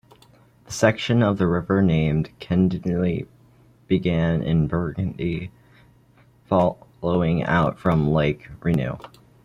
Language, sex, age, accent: English, male, under 19, United States English